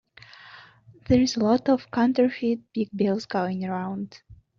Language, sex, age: English, female, 19-29